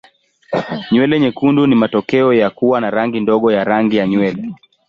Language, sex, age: Swahili, male, 19-29